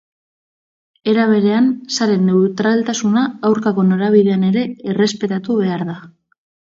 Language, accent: Basque, Mendebalekoa (Araba, Bizkaia, Gipuzkoako mendebaleko herri batzuk)